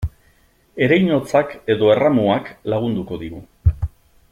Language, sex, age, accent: Basque, male, 50-59, Mendebalekoa (Araba, Bizkaia, Gipuzkoako mendebaleko herri batzuk)